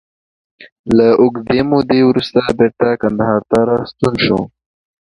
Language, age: Pashto, 19-29